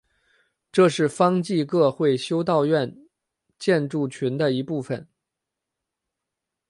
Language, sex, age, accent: Chinese, male, 30-39, 出生地：北京市